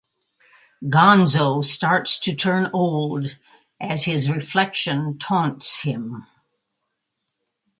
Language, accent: English, United States English